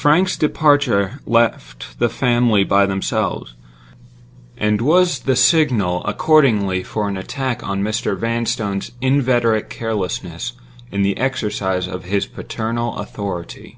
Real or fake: real